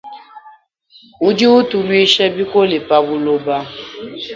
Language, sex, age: Luba-Lulua, female, 19-29